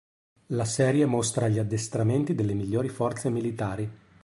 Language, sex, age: Italian, male, 40-49